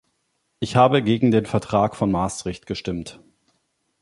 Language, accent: German, Deutschland Deutsch